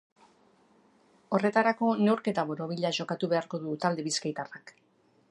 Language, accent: Basque, Mendebalekoa (Araba, Bizkaia, Gipuzkoako mendebaleko herri batzuk)